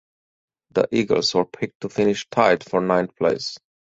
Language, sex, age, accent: English, male, 40-49, United States English